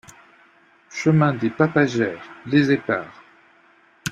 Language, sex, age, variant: French, male, 50-59, Français de métropole